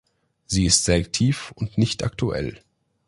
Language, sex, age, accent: German, male, 19-29, Deutschland Deutsch